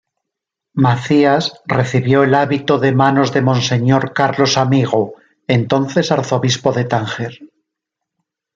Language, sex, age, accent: Spanish, male, 40-49, España: Norte peninsular (Asturias, Castilla y León, Cantabria, País Vasco, Navarra, Aragón, La Rioja, Guadalajara, Cuenca)